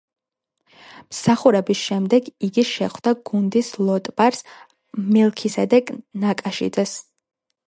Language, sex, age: Georgian, female, 19-29